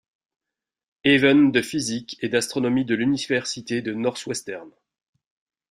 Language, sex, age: French, male, 40-49